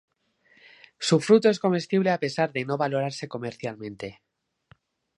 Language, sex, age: Spanish, male, 19-29